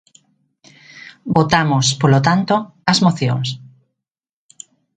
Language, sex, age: Galician, female, 40-49